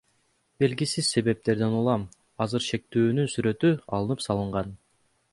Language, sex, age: Kyrgyz, male, 19-29